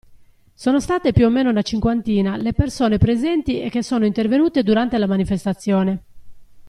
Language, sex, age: Italian, female, 50-59